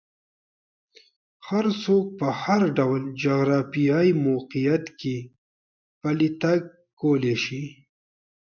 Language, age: Pashto, 30-39